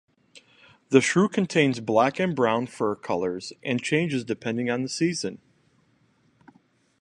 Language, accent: English, United States English